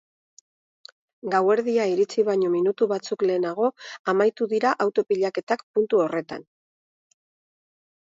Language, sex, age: Basque, female, 50-59